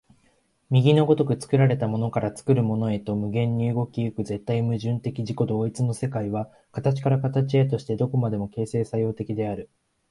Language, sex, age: Japanese, male, 19-29